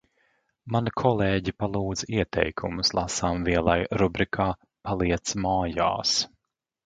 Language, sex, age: Latvian, male, 40-49